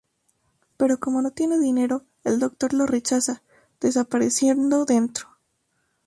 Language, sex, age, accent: Spanish, female, 19-29, México